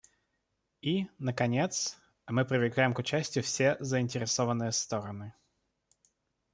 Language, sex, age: Russian, male, 30-39